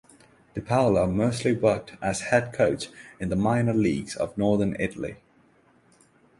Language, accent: English, England English; India and South Asia (India, Pakistan, Sri Lanka)